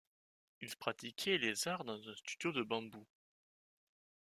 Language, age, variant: French, 19-29, Français de métropole